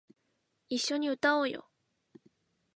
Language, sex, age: Japanese, female, 19-29